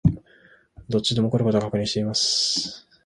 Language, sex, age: Japanese, male, 19-29